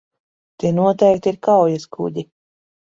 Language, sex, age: Latvian, female, 30-39